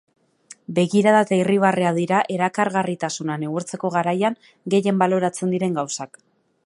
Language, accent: Basque, Mendebalekoa (Araba, Bizkaia, Gipuzkoako mendebaleko herri batzuk)